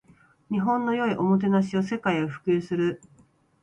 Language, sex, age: Japanese, female, 19-29